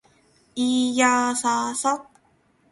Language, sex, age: Japanese, female, 19-29